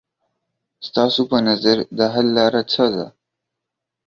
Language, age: Pashto, 19-29